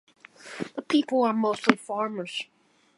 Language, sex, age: English, male, under 19